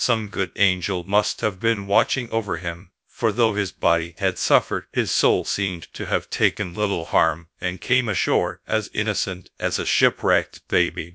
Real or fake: fake